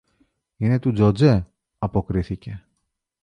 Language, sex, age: Greek, male, 40-49